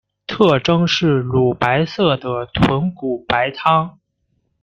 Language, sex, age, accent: Chinese, male, 19-29, 出生地：河北省